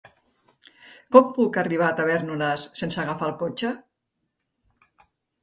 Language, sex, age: Catalan, female, 60-69